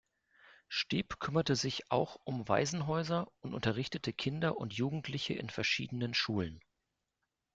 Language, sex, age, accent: German, male, 40-49, Deutschland Deutsch